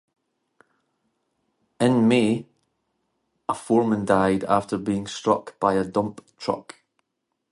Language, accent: English, Scottish English